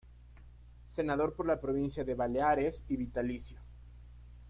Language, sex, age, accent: Spanish, male, under 19, Andino-Pacífico: Colombia, Perú, Ecuador, oeste de Bolivia y Venezuela andina